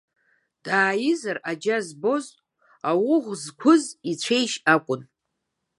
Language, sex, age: Abkhazian, female, 50-59